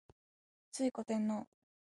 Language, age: Japanese, 19-29